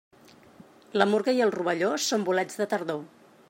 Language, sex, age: Catalan, female, 40-49